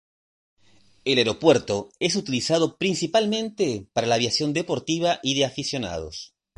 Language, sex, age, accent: Spanish, male, 40-49, Rioplatense: Argentina, Uruguay, este de Bolivia, Paraguay